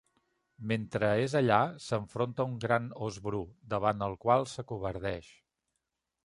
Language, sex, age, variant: Catalan, male, 50-59, Central